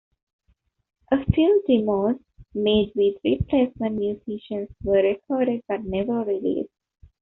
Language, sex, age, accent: English, female, 19-29, India and South Asia (India, Pakistan, Sri Lanka)